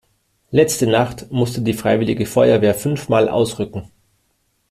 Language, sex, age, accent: German, male, 40-49, Deutschland Deutsch